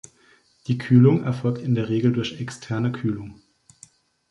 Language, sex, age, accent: German, male, 30-39, Deutschland Deutsch